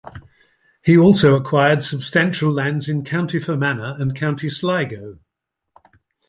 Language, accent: English, England English